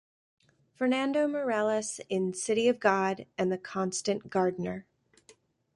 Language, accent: English, United States English